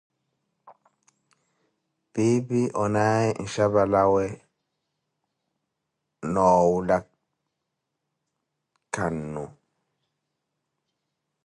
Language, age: Koti, 30-39